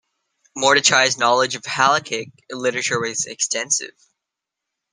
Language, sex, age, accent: English, male, under 19, United States English